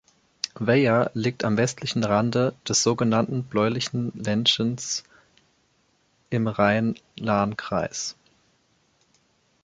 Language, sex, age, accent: German, male, 19-29, Deutschland Deutsch